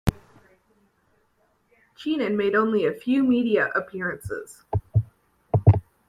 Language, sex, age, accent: English, female, under 19, United States English